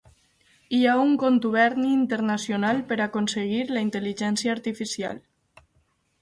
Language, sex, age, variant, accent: Catalan, female, 19-29, Valencià meridional, valencià